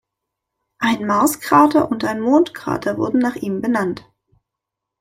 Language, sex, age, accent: German, female, 19-29, Deutschland Deutsch